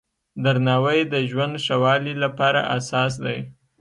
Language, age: Pashto, 19-29